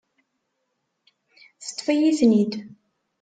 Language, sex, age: Kabyle, female, 19-29